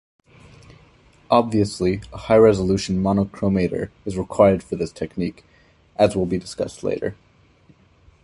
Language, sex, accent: English, male, Canadian English